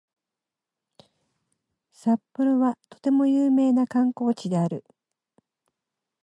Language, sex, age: Japanese, female, 50-59